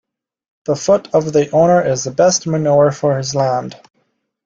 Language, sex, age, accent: English, male, 19-29, Canadian English